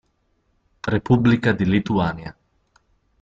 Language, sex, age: Italian, male, 40-49